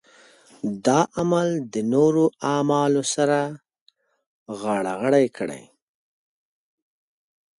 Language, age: Pashto, 40-49